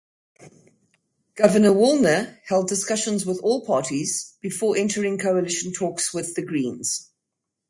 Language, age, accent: English, 50-59, Southern African (South Africa, Zimbabwe, Namibia)